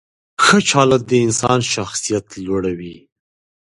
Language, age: Pashto, 30-39